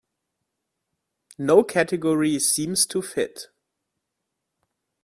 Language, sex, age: English, male, 30-39